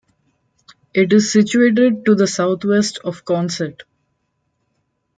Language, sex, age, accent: English, female, 19-29, India and South Asia (India, Pakistan, Sri Lanka)